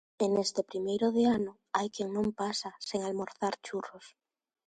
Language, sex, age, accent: Galician, female, 19-29, Normativo (estándar)